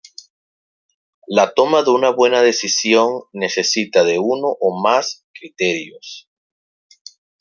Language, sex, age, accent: Spanish, male, 30-39, Caribe: Cuba, Venezuela, Puerto Rico, República Dominicana, Panamá, Colombia caribeña, México caribeño, Costa del golfo de México